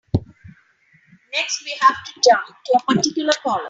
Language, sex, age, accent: English, female, 50-59, India and South Asia (India, Pakistan, Sri Lanka)